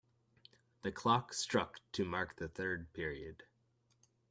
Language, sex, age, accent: English, male, 19-29, United States English